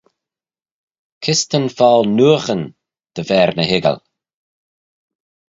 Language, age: Manx, 40-49